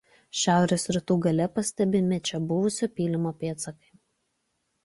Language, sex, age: Lithuanian, female, 30-39